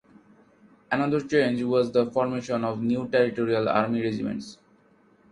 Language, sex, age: English, male, 19-29